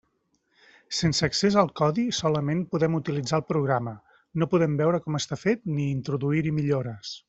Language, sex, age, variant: Catalan, male, 40-49, Central